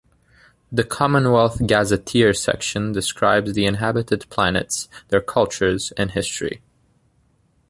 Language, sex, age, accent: English, male, 19-29, United States English